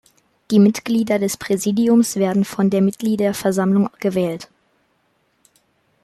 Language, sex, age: German, male, under 19